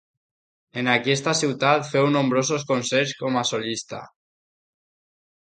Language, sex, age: Catalan, male, 19-29